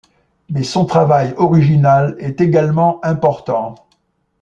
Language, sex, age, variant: French, male, 70-79, Français de métropole